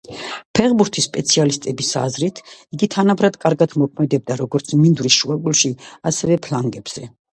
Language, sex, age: Georgian, female, 50-59